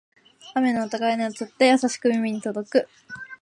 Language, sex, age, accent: Japanese, female, 19-29, 東京